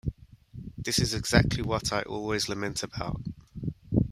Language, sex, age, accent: English, male, 30-39, England English